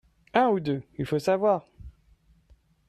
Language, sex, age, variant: French, male, 30-39, Français de métropole